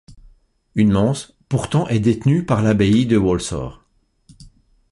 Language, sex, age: French, male, 50-59